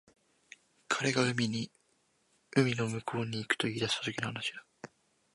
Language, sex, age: Japanese, male, under 19